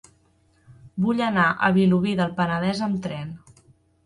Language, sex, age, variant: Catalan, female, 30-39, Central